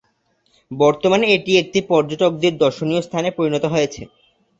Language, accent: Bengali, Bengali